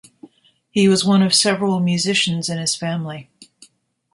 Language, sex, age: English, female, 60-69